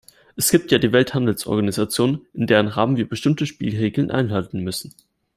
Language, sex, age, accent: German, male, 19-29, Deutschland Deutsch